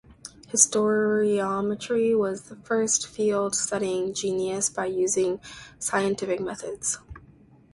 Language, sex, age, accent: English, female, 19-29, United States English